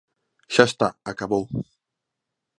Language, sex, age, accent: Galician, male, 19-29, Normativo (estándar)